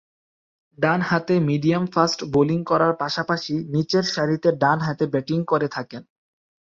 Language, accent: Bengali, Bangladeshi; শুদ্ধ বাংলা